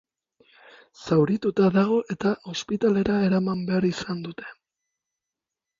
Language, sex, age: Basque, male, 30-39